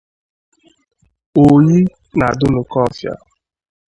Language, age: Igbo, 30-39